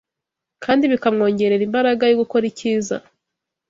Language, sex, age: Kinyarwanda, female, 19-29